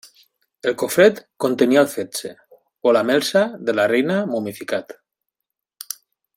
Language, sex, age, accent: Catalan, male, 40-49, valencià